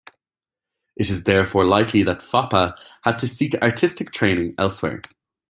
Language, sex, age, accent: English, male, 19-29, Irish English